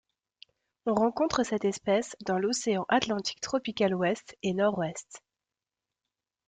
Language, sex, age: French, female, 19-29